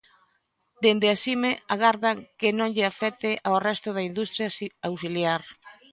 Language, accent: Galician, Normativo (estándar)